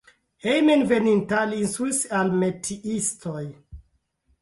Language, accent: Esperanto, Internacia